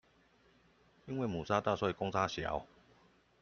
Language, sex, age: Chinese, male, 40-49